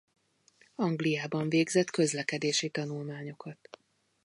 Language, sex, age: Hungarian, female, 40-49